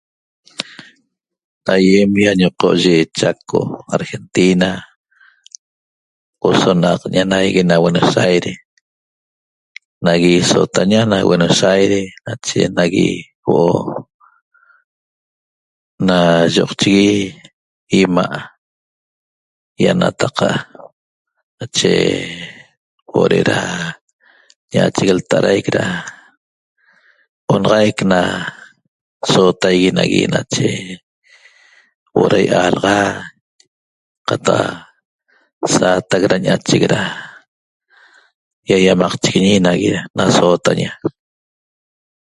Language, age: Toba, 50-59